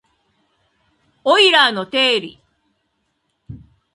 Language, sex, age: Japanese, female, 50-59